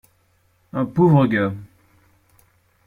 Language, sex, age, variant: French, male, 19-29, Français de métropole